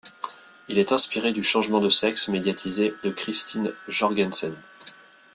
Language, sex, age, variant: French, male, 30-39, Français de métropole